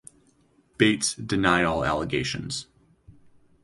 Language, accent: English, United States English